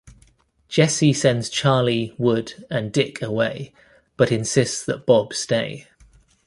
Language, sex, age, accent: English, male, 30-39, England English